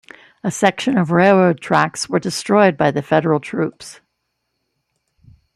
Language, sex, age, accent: English, female, 60-69, United States English